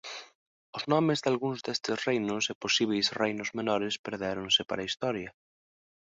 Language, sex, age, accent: Galician, male, 19-29, Normativo (estándar)